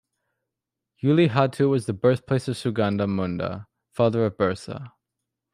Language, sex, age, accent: English, male, under 19, Canadian English